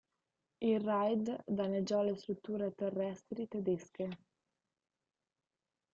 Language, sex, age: Italian, female, 19-29